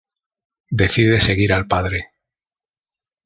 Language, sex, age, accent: Spanish, male, 30-39, España: Centro-Sur peninsular (Madrid, Toledo, Castilla-La Mancha)